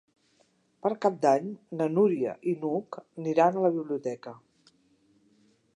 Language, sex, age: Catalan, female, 60-69